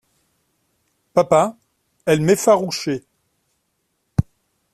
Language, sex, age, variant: French, male, 40-49, Français de métropole